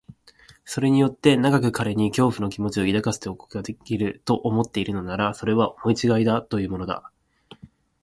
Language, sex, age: Japanese, male, 19-29